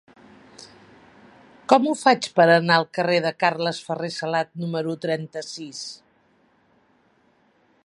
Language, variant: Catalan, Central